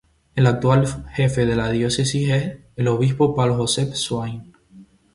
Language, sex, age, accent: Spanish, male, 19-29, España: Islas Canarias